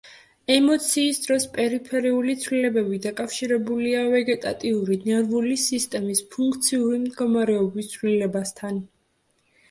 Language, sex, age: Georgian, female, under 19